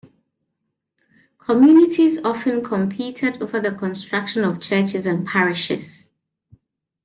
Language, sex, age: English, female, 30-39